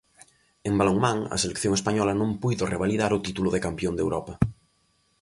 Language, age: Galician, 19-29